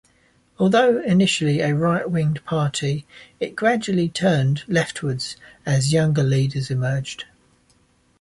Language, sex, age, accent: English, male, 30-39, England English